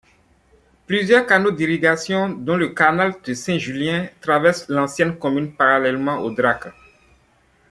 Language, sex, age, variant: French, male, 30-39, Français d'Afrique subsaharienne et des îles africaines